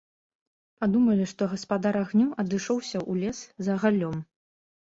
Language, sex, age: Belarusian, female, 19-29